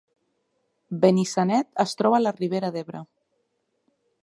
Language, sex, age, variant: Catalan, female, 30-39, Central